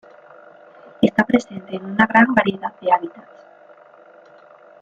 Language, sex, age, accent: Spanish, female, 19-29, España: Norte peninsular (Asturias, Castilla y León, Cantabria, País Vasco, Navarra, Aragón, La Rioja, Guadalajara, Cuenca)